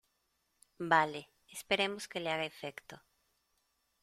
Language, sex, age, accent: Spanish, female, 40-49, México